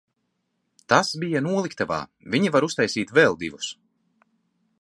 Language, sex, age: Latvian, male, 30-39